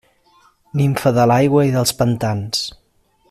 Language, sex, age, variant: Catalan, male, 30-39, Central